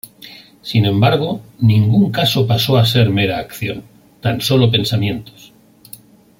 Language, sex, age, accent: Spanish, male, 50-59, España: Norte peninsular (Asturias, Castilla y León, Cantabria, País Vasco, Navarra, Aragón, La Rioja, Guadalajara, Cuenca)